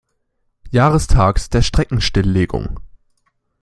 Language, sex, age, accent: German, male, 19-29, Deutschland Deutsch